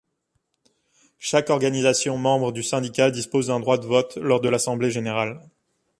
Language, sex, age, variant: French, male, 19-29, Français de métropole